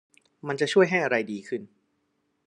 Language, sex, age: Thai, male, 30-39